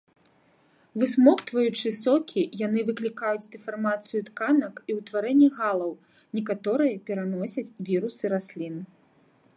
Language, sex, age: Belarusian, female, 30-39